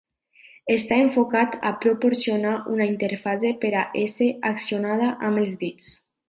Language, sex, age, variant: Catalan, female, 19-29, Nord-Occidental